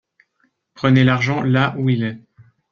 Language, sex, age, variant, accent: French, male, 19-29, Français d'Europe, Français de Suisse